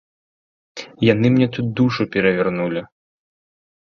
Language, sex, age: Belarusian, male, 19-29